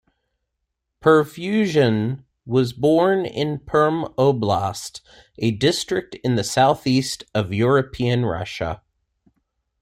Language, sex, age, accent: English, male, 40-49, United States English